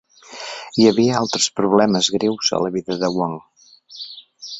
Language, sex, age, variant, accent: Catalan, male, 60-69, Central, central